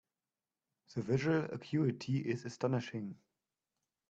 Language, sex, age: English, male, 30-39